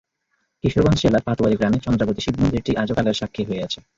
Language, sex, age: Bengali, male, 19-29